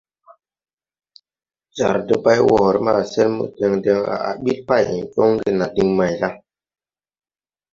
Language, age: Tupuri, 19-29